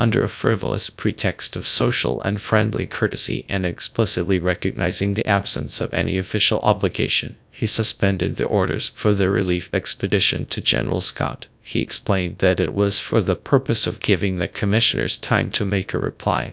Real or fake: fake